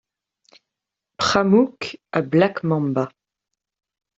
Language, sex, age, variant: French, female, 30-39, Français de métropole